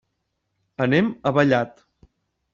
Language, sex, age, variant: Catalan, male, 19-29, Central